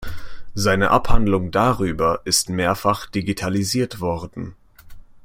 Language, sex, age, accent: German, male, 19-29, Deutschland Deutsch